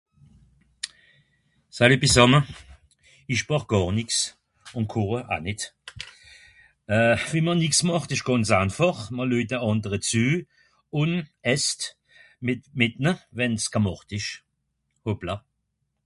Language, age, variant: Swiss German, 60-69, Nordniederàlemmànisch (Rishoffe, Zàwere, Bùsswìller, Hawenau, Brüemt, Stroossbùri, Molse, Dàmbàch, Schlettstàtt, Pfàlzbùri usw.)